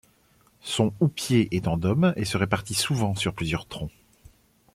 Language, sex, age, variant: French, male, 40-49, Français de métropole